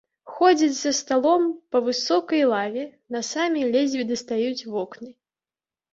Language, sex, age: Belarusian, female, 19-29